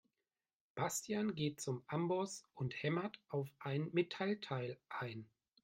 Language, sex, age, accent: German, male, 40-49, Deutschland Deutsch